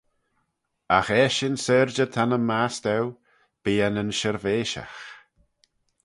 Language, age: Manx, 40-49